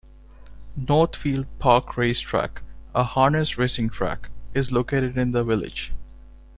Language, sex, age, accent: English, male, 19-29, India and South Asia (India, Pakistan, Sri Lanka)